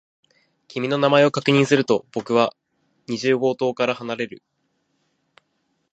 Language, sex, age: Japanese, male, 19-29